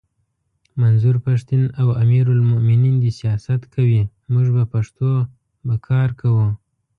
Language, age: Pashto, 19-29